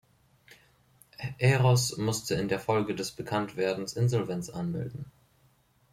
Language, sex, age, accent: German, male, 19-29, Deutschland Deutsch